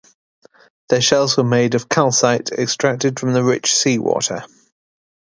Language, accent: English, England English